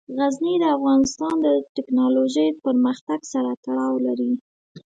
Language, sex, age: Pashto, female, 19-29